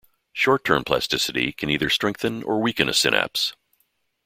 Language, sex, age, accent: English, male, 60-69, United States English